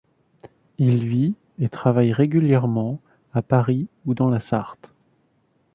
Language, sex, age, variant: French, male, 30-39, Français de métropole